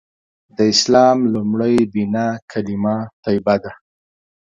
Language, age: Pashto, 40-49